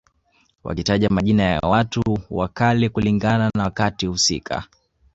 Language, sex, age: Swahili, male, 19-29